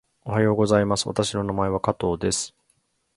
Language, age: Japanese, 40-49